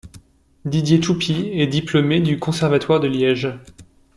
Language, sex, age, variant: French, male, 19-29, Français de métropole